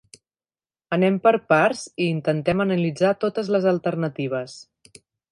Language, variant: Catalan, Central